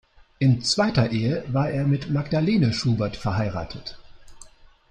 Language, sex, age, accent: German, male, 60-69, Deutschland Deutsch